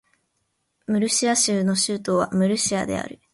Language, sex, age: Japanese, female, 19-29